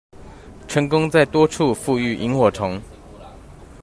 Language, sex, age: Chinese, male, 19-29